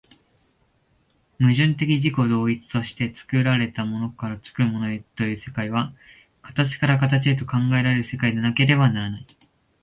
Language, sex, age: Japanese, male, 19-29